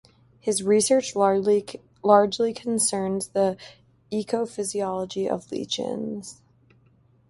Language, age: English, 19-29